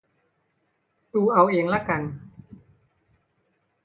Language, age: Thai, 30-39